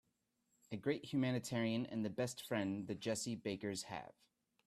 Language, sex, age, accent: English, male, 19-29, United States English